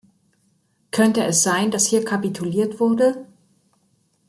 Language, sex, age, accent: German, female, 60-69, Deutschland Deutsch